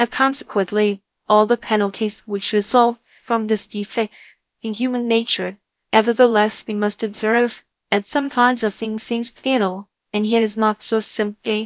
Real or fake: fake